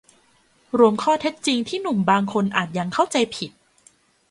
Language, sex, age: Thai, female, 19-29